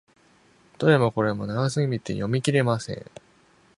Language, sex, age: Japanese, male, 19-29